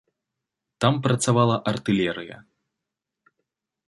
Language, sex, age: Belarusian, male, 19-29